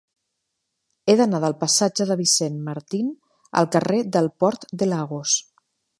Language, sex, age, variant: Catalan, female, 40-49, Central